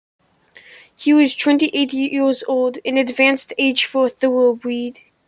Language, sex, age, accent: English, male, under 19, England English